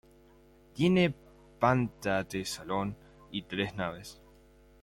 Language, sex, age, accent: Spanish, male, under 19, Rioplatense: Argentina, Uruguay, este de Bolivia, Paraguay